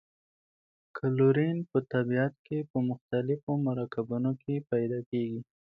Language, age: Pashto, 19-29